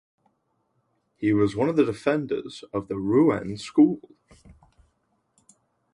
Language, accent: English, England English